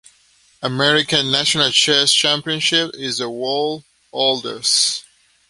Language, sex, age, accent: English, male, 30-39, United States English